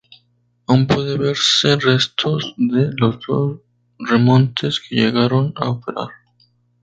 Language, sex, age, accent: Spanish, male, 19-29, México